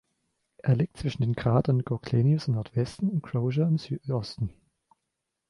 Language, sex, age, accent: German, male, 19-29, Deutschland Deutsch